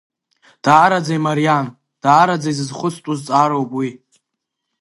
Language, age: Abkhazian, under 19